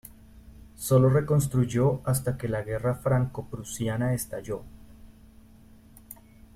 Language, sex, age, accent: Spanish, male, 30-39, Caribe: Cuba, Venezuela, Puerto Rico, República Dominicana, Panamá, Colombia caribeña, México caribeño, Costa del golfo de México